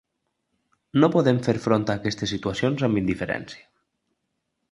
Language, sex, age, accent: Catalan, male, 30-39, valencià